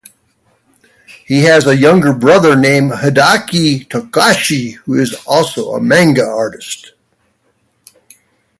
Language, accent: English, United States English